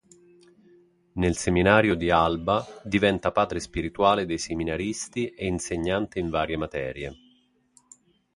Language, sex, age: Italian, male, 40-49